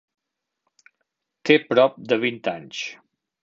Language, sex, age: Catalan, male, 60-69